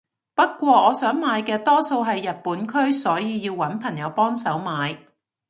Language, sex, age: Cantonese, female, 40-49